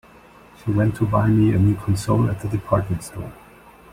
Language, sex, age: English, male, 30-39